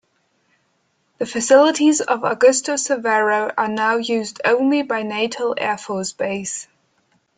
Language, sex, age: English, female, 19-29